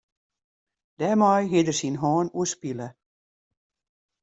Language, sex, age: Western Frisian, female, 60-69